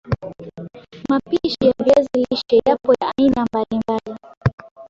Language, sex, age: Swahili, female, 19-29